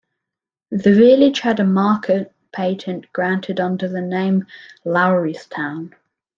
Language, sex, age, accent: English, male, under 19, Australian English